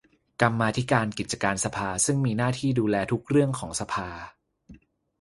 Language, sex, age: Thai, male, 30-39